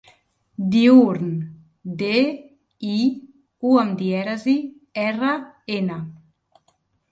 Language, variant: Catalan, Central